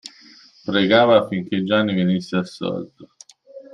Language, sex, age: Italian, male, 40-49